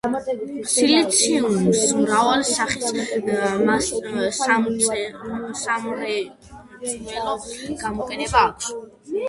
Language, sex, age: Georgian, female, under 19